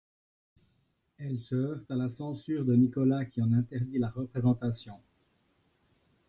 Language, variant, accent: French, Français d'Europe, Français de Suisse